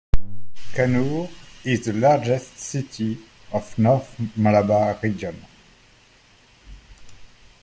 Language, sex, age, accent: English, male, 40-49, England English